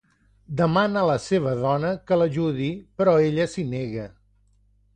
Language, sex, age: Catalan, male, 50-59